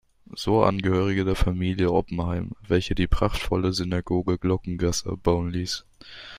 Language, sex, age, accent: German, male, under 19, Deutschland Deutsch